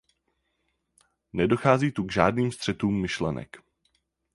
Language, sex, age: Czech, male, 19-29